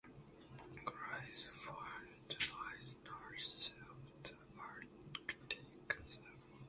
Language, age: English, under 19